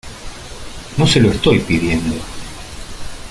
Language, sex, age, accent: Spanish, male, 50-59, Rioplatense: Argentina, Uruguay, este de Bolivia, Paraguay